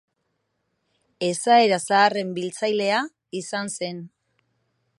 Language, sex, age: Basque, female, 40-49